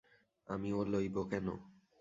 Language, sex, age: Bengali, male, 19-29